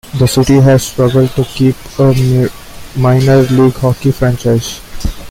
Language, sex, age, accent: English, male, 19-29, India and South Asia (India, Pakistan, Sri Lanka)